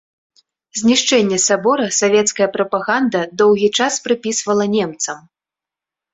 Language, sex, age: Belarusian, female, 19-29